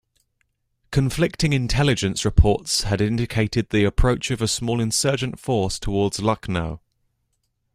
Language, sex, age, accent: English, male, under 19, England English